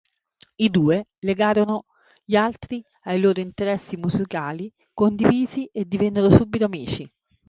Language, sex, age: Italian, female, 40-49